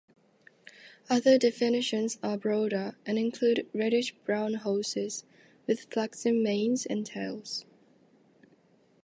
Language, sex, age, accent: English, female, 19-29, United States English